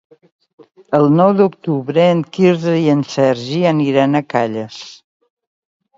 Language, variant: Catalan, Septentrional